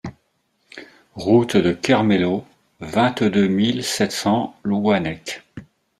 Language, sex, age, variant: French, male, 50-59, Français de métropole